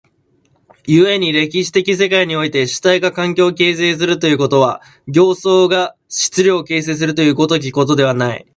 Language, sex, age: Japanese, male, 19-29